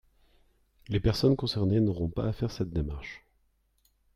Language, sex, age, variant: French, male, 30-39, Français de métropole